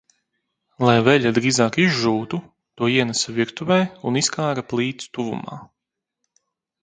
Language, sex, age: Latvian, male, 19-29